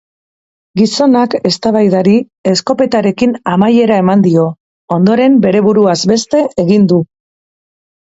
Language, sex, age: Basque, female, 40-49